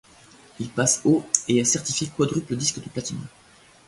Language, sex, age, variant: French, male, 19-29, Français de métropole